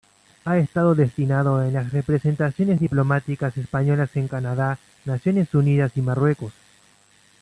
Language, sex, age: Spanish, male, 19-29